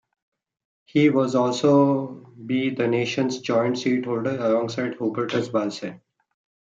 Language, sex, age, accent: English, male, 40-49, India and South Asia (India, Pakistan, Sri Lanka)